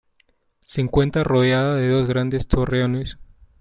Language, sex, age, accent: Spanish, male, 19-29, Andino-Pacífico: Colombia, Perú, Ecuador, oeste de Bolivia y Venezuela andina